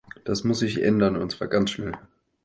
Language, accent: German, Deutschland Deutsch